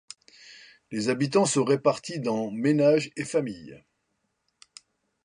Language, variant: French, Français de métropole